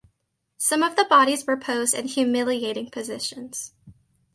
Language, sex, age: English, female, under 19